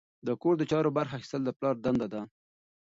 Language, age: Pashto, 30-39